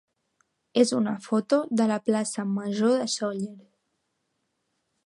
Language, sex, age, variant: Catalan, female, under 19, Central